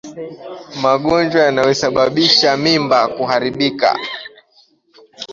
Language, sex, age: Swahili, male, 19-29